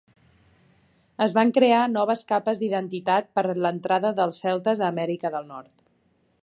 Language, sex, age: Catalan, female, 19-29